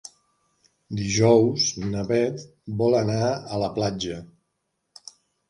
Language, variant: Catalan, Central